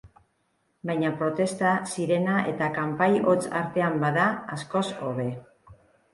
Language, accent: Basque, Mendebalekoa (Araba, Bizkaia, Gipuzkoako mendebaleko herri batzuk)